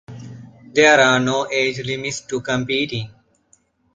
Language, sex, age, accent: English, male, 30-39, India and South Asia (India, Pakistan, Sri Lanka)